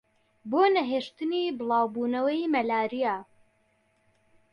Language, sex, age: Central Kurdish, male, 40-49